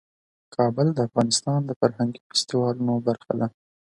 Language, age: Pashto, 19-29